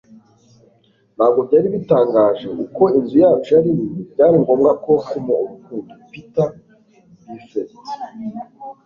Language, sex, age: Kinyarwanda, male, 19-29